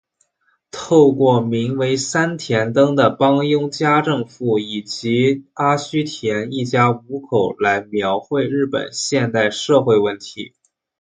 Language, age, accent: Chinese, 19-29, 出生地：江苏省